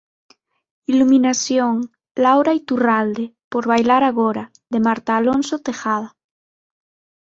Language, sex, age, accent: Galician, female, 19-29, Atlántico (seseo e gheada); Normativo (estándar)